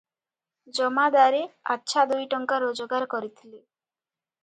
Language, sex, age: Odia, female, 19-29